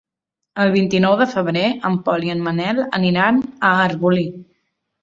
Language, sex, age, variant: Catalan, female, 19-29, Central